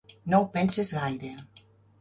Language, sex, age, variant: Catalan, female, 40-49, Nord-Occidental